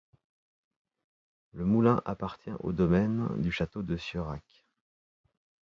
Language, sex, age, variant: French, male, 30-39, Français de métropole